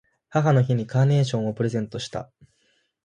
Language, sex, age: Japanese, male, 19-29